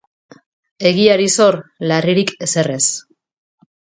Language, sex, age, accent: Basque, female, 40-49, Mendebalekoa (Araba, Bizkaia, Gipuzkoako mendebaleko herri batzuk)